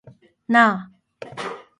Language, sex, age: Japanese, female, 19-29